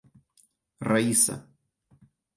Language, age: Russian, 19-29